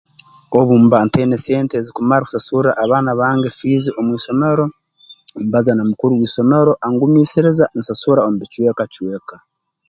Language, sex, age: Tooro, male, 40-49